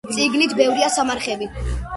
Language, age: Georgian, 90+